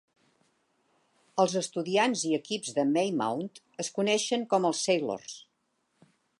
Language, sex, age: Catalan, female, 60-69